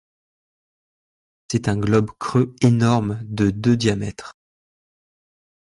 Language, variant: French, Français de métropole